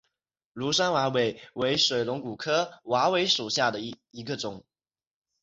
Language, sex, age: Chinese, male, under 19